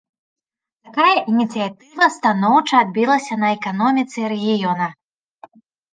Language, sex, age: Belarusian, female, 19-29